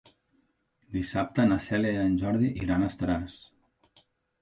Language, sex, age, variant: Catalan, male, 40-49, Central